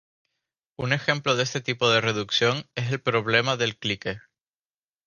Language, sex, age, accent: Spanish, male, 19-29, España: Islas Canarias